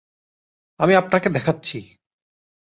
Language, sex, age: Bengali, male, 30-39